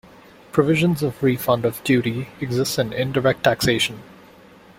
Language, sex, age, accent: English, male, 19-29, United States English